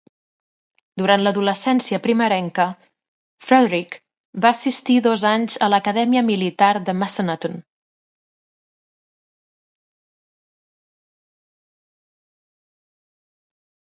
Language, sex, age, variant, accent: Catalan, female, 40-49, Central, central